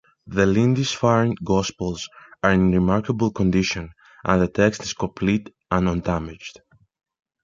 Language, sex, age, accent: English, male, 19-29, United States English